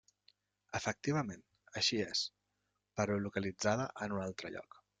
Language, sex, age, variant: Catalan, male, 30-39, Central